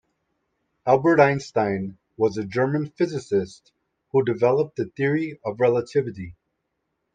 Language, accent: English, United States English